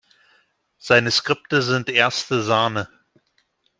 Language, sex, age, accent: German, male, 40-49, Deutschland Deutsch